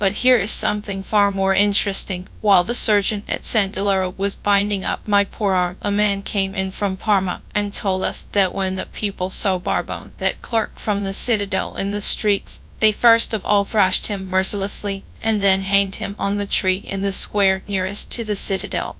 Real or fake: fake